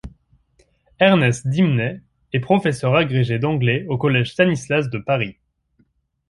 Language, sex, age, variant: French, male, 19-29, Français de métropole